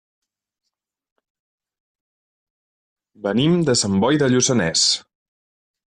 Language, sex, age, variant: Catalan, male, 30-39, Central